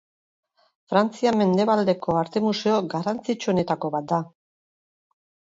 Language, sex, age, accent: Basque, female, 50-59, Mendebalekoa (Araba, Bizkaia, Gipuzkoako mendebaleko herri batzuk)